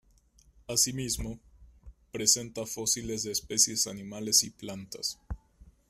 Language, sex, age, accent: Spanish, male, 19-29, México